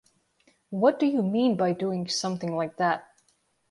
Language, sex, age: English, female, 19-29